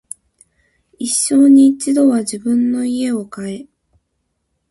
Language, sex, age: Japanese, female, 19-29